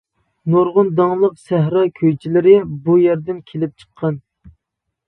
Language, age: Uyghur, 19-29